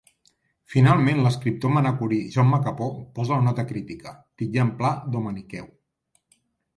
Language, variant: Catalan, Central